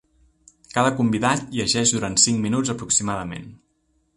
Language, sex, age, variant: Catalan, male, 30-39, Central